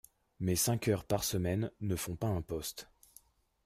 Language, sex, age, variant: French, male, 30-39, Français de métropole